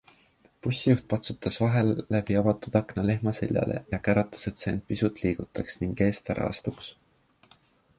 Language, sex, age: Estonian, male, 19-29